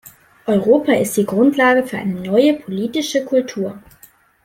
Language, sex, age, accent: German, male, under 19, Deutschland Deutsch